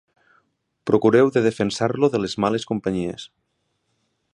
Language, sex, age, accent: Catalan, male, 19-29, Ebrenc